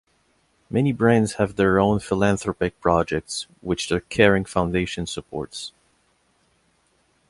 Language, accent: English, Canadian English